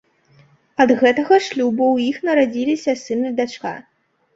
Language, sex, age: Belarusian, female, under 19